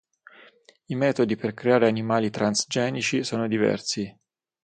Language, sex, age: Italian, male, 30-39